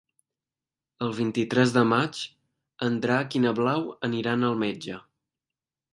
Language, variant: Catalan, Balear